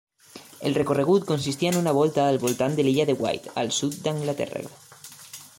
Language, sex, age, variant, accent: Catalan, male, 19-29, Valencià central, valencià